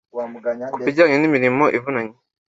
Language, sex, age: Kinyarwanda, male, under 19